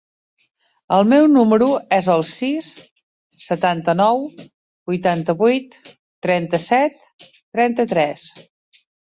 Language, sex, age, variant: Catalan, female, 40-49, Central